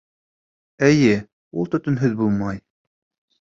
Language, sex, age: Bashkir, male, 19-29